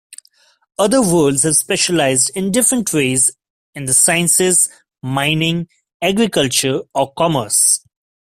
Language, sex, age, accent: English, male, 19-29, India and South Asia (India, Pakistan, Sri Lanka)